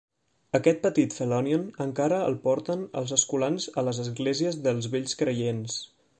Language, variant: Catalan, Central